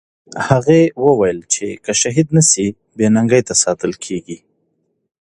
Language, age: Pashto, 30-39